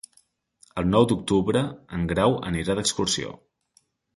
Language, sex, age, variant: Catalan, male, 19-29, Central